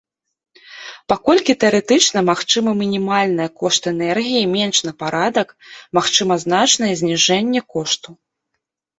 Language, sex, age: Belarusian, female, 30-39